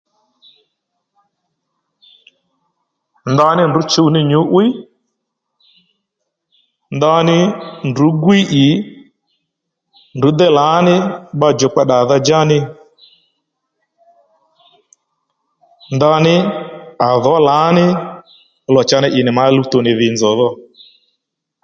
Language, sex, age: Lendu, male, 40-49